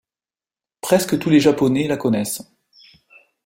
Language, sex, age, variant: French, male, 30-39, Français de métropole